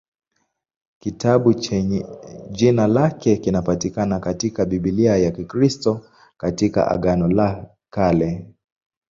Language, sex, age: Swahili, male, 19-29